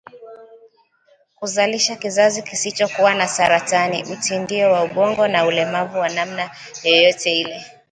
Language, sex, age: Swahili, female, 19-29